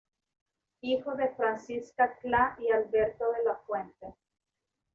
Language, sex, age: Spanish, female, 30-39